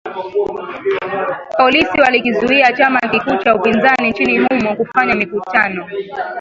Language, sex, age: Swahili, female, 19-29